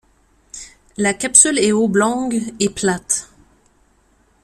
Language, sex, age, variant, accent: French, female, 19-29, Français d'Amérique du Nord, Français du Canada